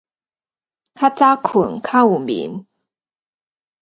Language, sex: Min Nan Chinese, female